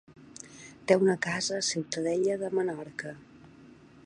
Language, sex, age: Catalan, female, 40-49